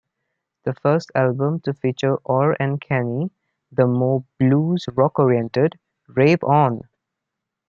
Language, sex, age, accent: English, male, 19-29, India and South Asia (India, Pakistan, Sri Lanka)